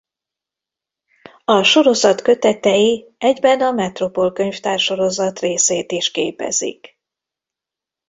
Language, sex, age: Hungarian, female, 50-59